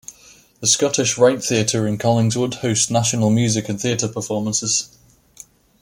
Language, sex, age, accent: English, male, 19-29, England English